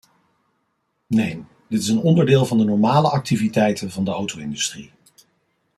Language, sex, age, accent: Dutch, male, 40-49, Nederlands Nederlands